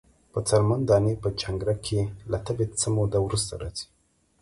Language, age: Pashto, 30-39